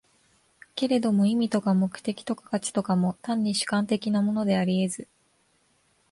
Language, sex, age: Japanese, female, 19-29